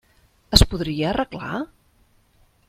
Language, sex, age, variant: Catalan, female, 50-59, Central